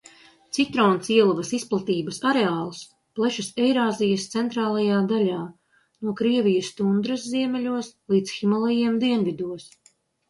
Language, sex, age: Latvian, female, 40-49